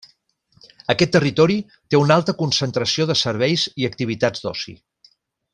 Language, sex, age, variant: Catalan, male, 40-49, Central